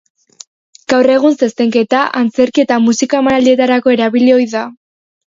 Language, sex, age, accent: Basque, female, under 19, Mendebalekoa (Araba, Bizkaia, Gipuzkoako mendebaleko herri batzuk)